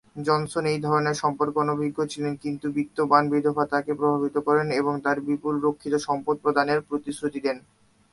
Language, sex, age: Bengali, male, 19-29